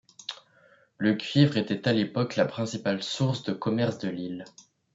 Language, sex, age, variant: French, male, under 19, Français de métropole